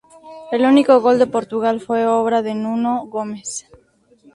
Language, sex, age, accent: Spanish, female, 19-29, México